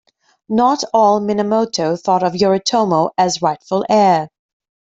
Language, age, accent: English, 30-39, England English